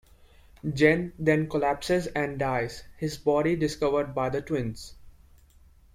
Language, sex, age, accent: English, male, 19-29, India and South Asia (India, Pakistan, Sri Lanka)